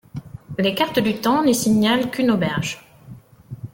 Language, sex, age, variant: French, female, 40-49, Français de métropole